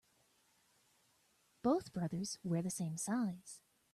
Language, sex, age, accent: English, female, 30-39, United States English